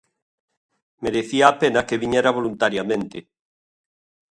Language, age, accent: Galician, 60-69, Oriental (común en zona oriental)